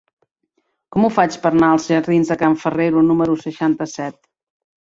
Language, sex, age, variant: Catalan, female, 40-49, Central